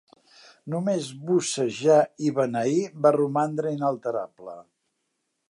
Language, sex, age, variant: Catalan, male, 60-69, Central